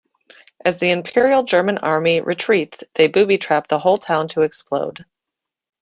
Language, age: English, 30-39